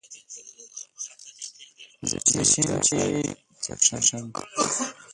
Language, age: Pashto, 19-29